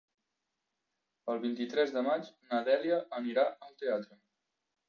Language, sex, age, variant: Catalan, male, 19-29, Nord-Occidental